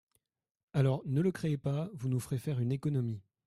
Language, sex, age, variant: French, male, 30-39, Français de métropole